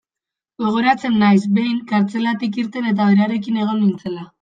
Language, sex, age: Basque, female, 19-29